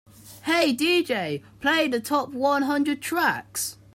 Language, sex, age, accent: English, male, under 19, England English